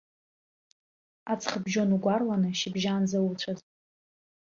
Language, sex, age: Abkhazian, female, under 19